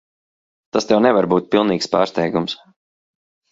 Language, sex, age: Latvian, male, 30-39